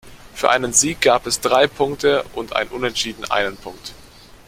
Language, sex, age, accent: German, male, under 19, Deutschland Deutsch